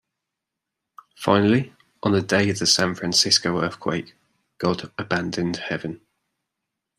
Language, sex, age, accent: English, male, 30-39, England English